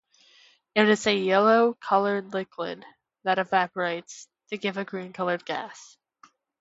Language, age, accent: English, under 19, United States English; Canadian English